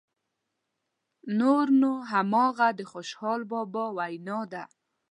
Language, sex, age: Pashto, female, 19-29